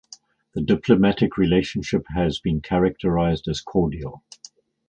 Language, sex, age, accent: English, male, 60-69, England English